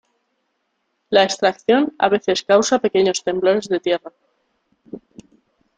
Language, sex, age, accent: Spanish, female, 30-39, España: Centro-Sur peninsular (Madrid, Toledo, Castilla-La Mancha)